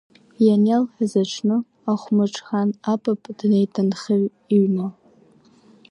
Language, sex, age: Abkhazian, female, under 19